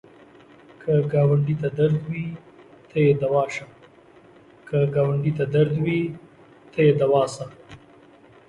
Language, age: Pashto, 40-49